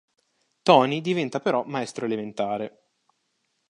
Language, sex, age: Italian, male, 19-29